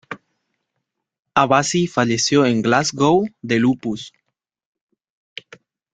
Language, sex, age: Spanish, male, 19-29